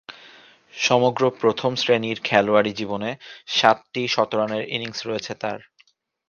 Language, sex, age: Bengali, male, 19-29